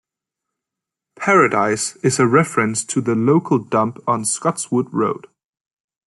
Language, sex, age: English, male, 19-29